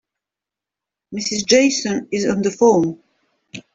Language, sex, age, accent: English, female, 50-59, Australian English